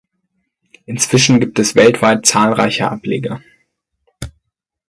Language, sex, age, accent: German, male, 19-29, Deutschland Deutsch